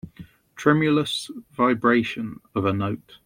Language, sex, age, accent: English, male, 30-39, England English